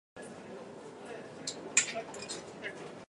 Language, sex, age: Adamawa Fulfulde, female, under 19